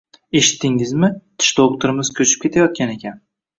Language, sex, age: Uzbek, male, 19-29